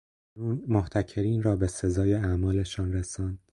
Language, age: Persian, 19-29